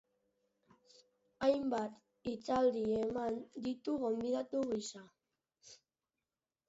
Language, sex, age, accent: Basque, male, 30-39, Mendebalekoa (Araba, Bizkaia, Gipuzkoako mendebaleko herri batzuk)